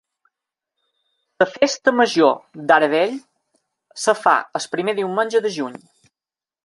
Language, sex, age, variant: Catalan, male, 19-29, Balear